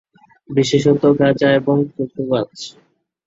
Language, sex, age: Bengali, male, 19-29